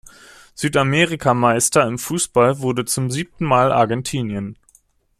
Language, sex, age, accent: German, male, 19-29, Deutschland Deutsch